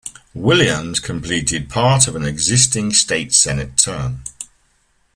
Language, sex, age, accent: English, male, 50-59, England English